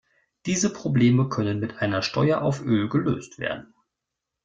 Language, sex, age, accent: German, male, 30-39, Deutschland Deutsch